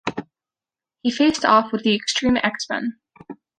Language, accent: English, United States English